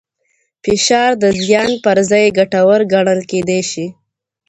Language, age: Pashto, 19-29